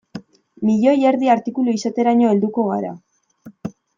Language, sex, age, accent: Basque, female, 19-29, Mendebalekoa (Araba, Bizkaia, Gipuzkoako mendebaleko herri batzuk)